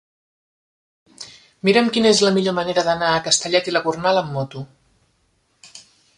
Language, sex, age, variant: Catalan, female, 40-49, Central